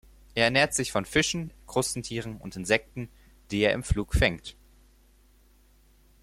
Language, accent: German, Deutschland Deutsch